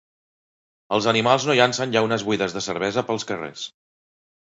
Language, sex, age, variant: Catalan, male, 40-49, Central